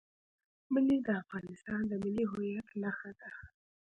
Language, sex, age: Pashto, female, under 19